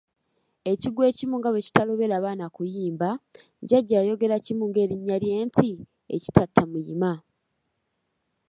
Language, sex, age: Ganda, female, 19-29